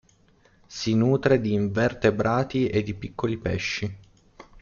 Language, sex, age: Italian, male, 19-29